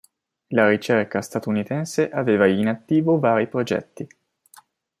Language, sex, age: Italian, male, 19-29